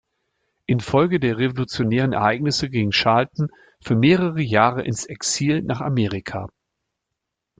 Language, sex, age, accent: German, male, 50-59, Deutschland Deutsch